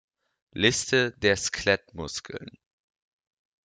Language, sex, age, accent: German, male, under 19, Deutschland Deutsch